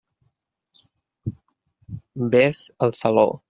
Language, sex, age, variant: Catalan, male, 19-29, Central